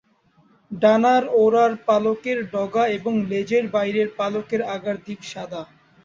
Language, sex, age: Bengali, male, 19-29